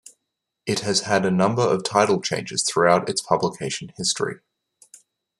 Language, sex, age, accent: English, male, 30-39, Australian English